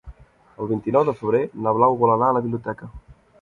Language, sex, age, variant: Catalan, male, 19-29, Central